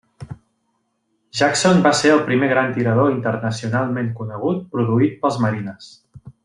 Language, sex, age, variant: Catalan, male, 30-39, Central